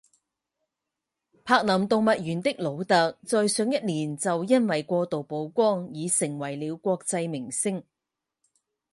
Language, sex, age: Chinese, female, 30-39